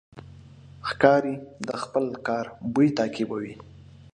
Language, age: Pashto, 30-39